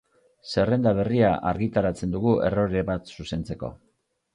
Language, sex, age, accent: Basque, male, 50-59, Mendebalekoa (Araba, Bizkaia, Gipuzkoako mendebaleko herri batzuk)